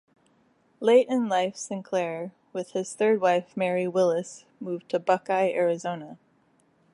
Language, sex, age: English, female, 40-49